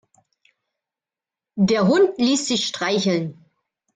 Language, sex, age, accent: German, female, 40-49, Deutschland Deutsch